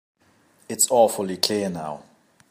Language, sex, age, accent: English, male, 40-49, England English